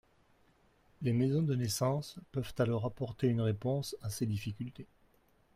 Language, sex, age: French, male, 60-69